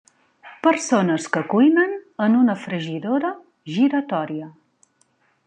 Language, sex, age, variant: Catalan, female, 50-59, Central